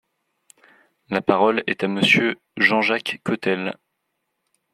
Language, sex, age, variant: French, male, 30-39, Français de métropole